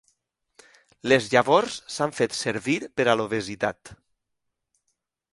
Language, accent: Catalan, valencià